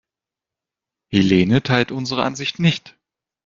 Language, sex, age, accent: German, male, 19-29, Deutschland Deutsch